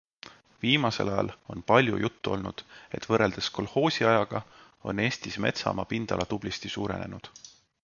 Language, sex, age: Estonian, male, 30-39